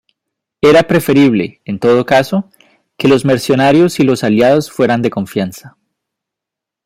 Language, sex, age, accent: Spanish, male, 19-29, Andino-Pacífico: Colombia, Perú, Ecuador, oeste de Bolivia y Venezuela andina